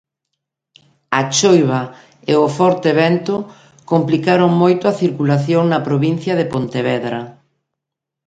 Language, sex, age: Galician, female, 50-59